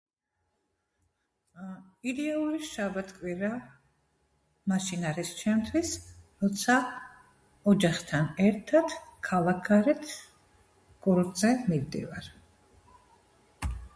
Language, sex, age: Georgian, female, 60-69